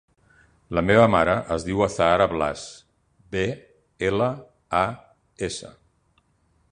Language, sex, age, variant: Catalan, male, 60-69, Central